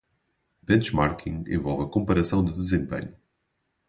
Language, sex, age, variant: Portuguese, male, 19-29, Portuguese (Portugal)